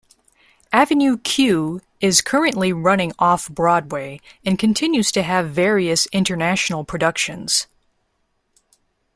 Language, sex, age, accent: English, female, 30-39, United States English